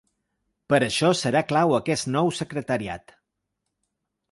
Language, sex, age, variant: Catalan, male, 40-49, Balear